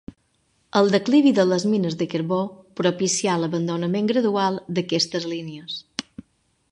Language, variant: Catalan, Balear